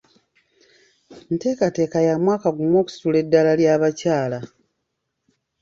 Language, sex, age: Ganda, female, 50-59